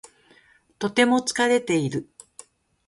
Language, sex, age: Japanese, female, 50-59